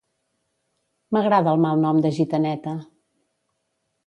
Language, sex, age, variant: Catalan, female, 50-59, Central